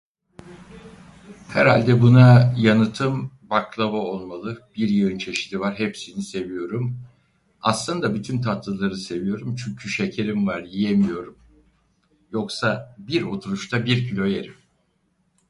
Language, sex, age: Turkish, male, 60-69